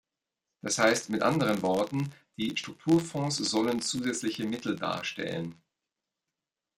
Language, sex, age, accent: German, male, 40-49, Deutschland Deutsch